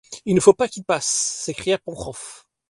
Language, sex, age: French, male, 40-49